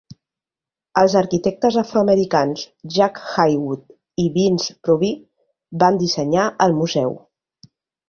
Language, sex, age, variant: Catalan, female, 40-49, Nord-Occidental